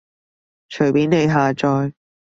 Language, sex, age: Cantonese, female, 19-29